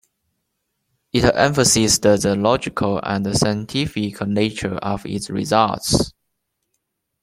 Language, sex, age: English, male, 19-29